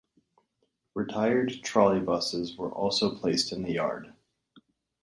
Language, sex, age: English, male, 40-49